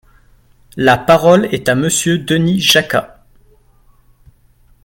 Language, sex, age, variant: French, male, 19-29, Français de métropole